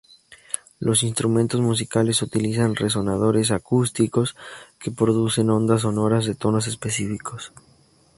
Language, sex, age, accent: Spanish, male, 19-29, México